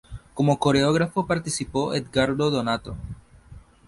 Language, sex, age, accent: Spanish, male, 19-29, Caribe: Cuba, Venezuela, Puerto Rico, República Dominicana, Panamá, Colombia caribeña, México caribeño, Costa del golfo de México